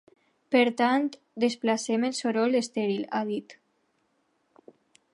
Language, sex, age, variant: Catalan, female, under 19, Alacantí